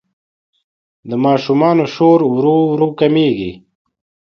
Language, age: Pashto, 19-29